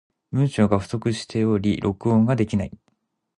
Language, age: Japanese, 30-39